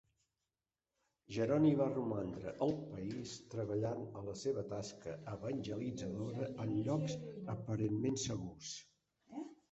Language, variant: Catalan, Central